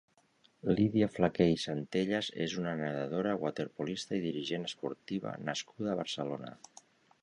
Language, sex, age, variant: Catalan, male, 50-59, Central